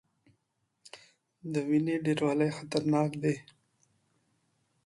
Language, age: Pashto, 19-29